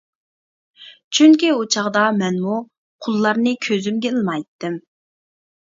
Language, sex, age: Uyghur, female, 19-29